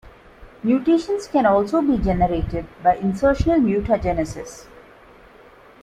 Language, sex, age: English, female, 30-39